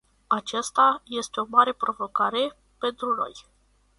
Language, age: Romanian, 19-29